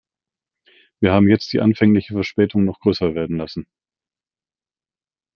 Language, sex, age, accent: German, male, 40-49, Deutschland Deutsch